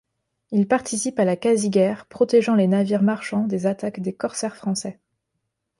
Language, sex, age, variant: French, female, 19-29, Français de métropole